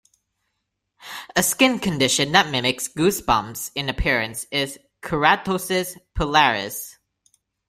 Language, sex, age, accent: English, male, under 19, Malaysian English